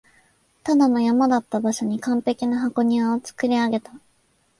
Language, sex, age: Japanese, female, 19-29